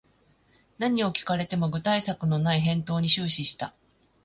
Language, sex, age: Japanese, female, 40-49